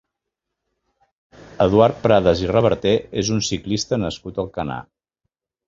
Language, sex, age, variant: Catalan, male, 50-59, Central